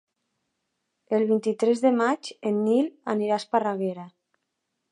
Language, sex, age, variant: Catalan, female, 19-29, Nord-Occidental